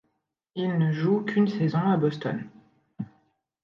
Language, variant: French, Français de métropole